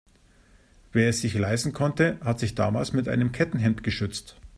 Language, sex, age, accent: German, male, 50-59, Deutschland Deutsch